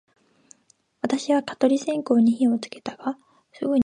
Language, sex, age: Japanese, female, 19-29